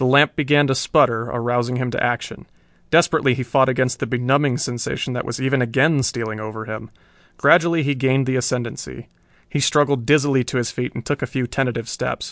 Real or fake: real